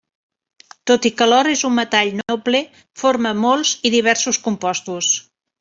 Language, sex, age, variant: Catalan, female, 50-59, Central